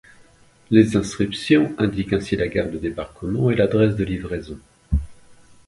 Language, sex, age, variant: French, male, 40-49, Français de métropole